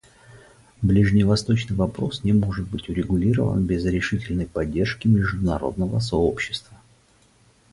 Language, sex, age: Russian, male, 40-49